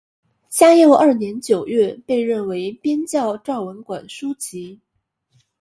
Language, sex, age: Chinese, female, 19-29